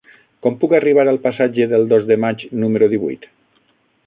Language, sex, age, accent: Catalan, male, 40-49, valencià